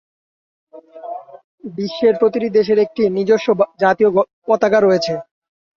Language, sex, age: Bengali, male, 19-29